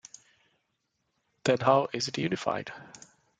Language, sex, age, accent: English, male, 30-39, India and South Asia (India, Pakistan, Sri Lanka)